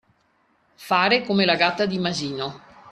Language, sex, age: Italian, female, 50-59